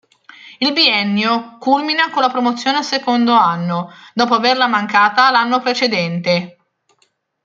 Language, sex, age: Italian, female, 30-39